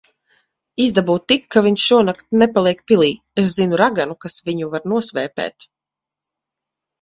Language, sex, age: Latvian, female, 30-39